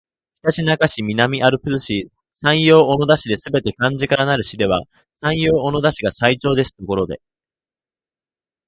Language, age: Japanese, 19-29